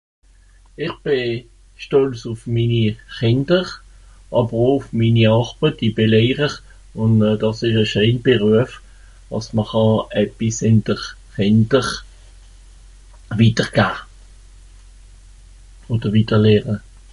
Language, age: Swiss German, 50-59